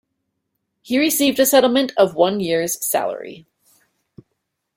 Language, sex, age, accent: English, female, 19-29, Canadian English